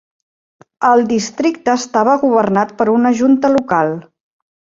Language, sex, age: Catalan, female, 40-49